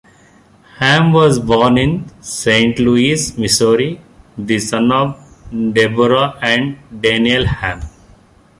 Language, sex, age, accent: English, male, 50-59, India and South Asia (India, Pakistan, Sri Lanka)